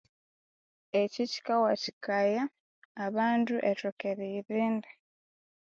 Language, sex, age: Konzo, female, 19-29